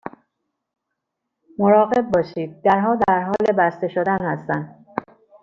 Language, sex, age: Persian, female, 50-59